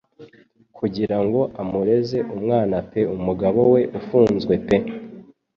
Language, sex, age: Kinyarwanda, male, 19-29